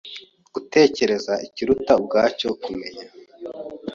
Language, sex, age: Kinyarwanda, male, 19-29